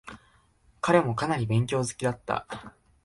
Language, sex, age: Japanese, male, 19-29